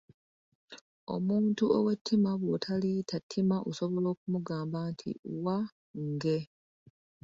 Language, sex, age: Ganda, female, 30-39